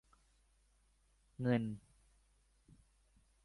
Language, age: Thai, 19-29